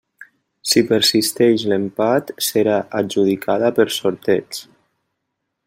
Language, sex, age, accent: Catalan, male, 19-29, valencià